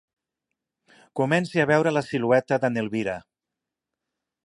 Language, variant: Catalan, Central